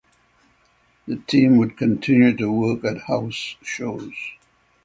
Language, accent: English, United States English